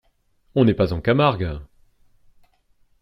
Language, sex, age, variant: French, male, 40-49, Français de métropole